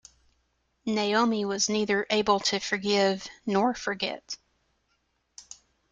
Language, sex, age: English, female, 40-49